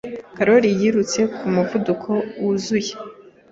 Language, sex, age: Kinyarwanda, female, 19-29